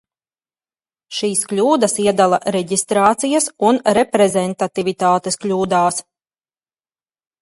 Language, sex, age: Latvian, female, 30-39